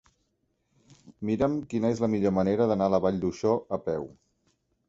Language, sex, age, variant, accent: Catalan, male, 40-49, Central, gironí